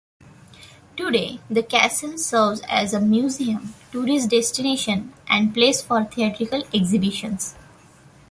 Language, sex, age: English, female, 19-29